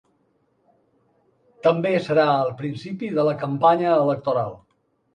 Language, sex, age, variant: Catalan, male, 70-79, Balear